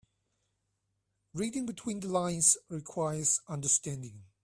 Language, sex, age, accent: English, male, 30-39, Hong Kong English